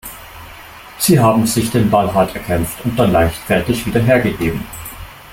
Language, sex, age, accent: German, male, 19-29, Deutschland Deutsch